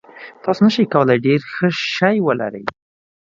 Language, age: Pashto, 19-29